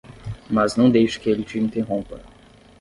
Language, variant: Portuguese, Portuguese (Brasil)